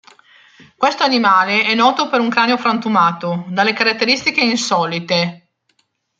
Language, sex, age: Italian, female, 30-39